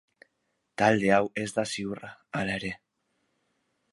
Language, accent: Basque, Mendebalekoa (Araba, Bizkaia, Gipuzkoako mendebaleko herri batzuk)